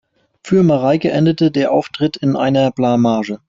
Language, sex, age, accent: German, male, 30-39, Deutschland Deutsch